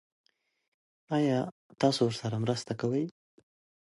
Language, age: Pashto, 30-39